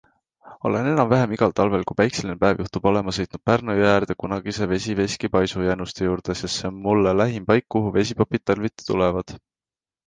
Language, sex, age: Estonian, male, 19-29